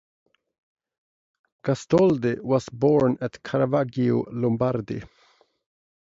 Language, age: English, 40-49